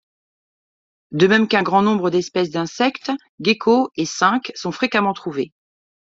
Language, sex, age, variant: French, female, 40-49, Français de métropole